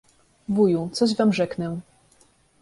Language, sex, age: Polish, female, 19-29